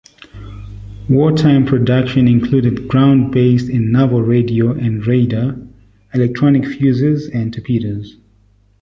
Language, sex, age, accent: English, male, 30-39, Southern African (South Africa, Zimbabwe, Namibia)